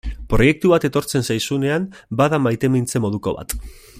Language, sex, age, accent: Basque, male, 19-29, Erdialdekoa edo Nafarra (Gipuzkoa, Nafarroa)